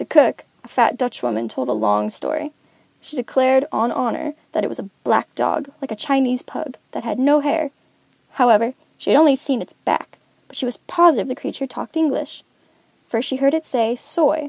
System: none